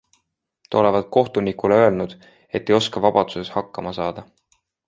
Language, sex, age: Estonian, male, 19-29